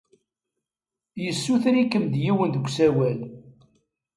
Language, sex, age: Kabyle, male, 70-79